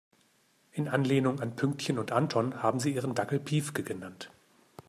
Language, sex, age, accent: German, male, 50-59, Deutschland Deutsch